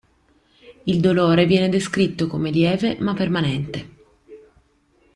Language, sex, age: Italian, female, 30-39